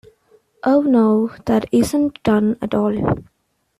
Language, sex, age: English, female, 19-29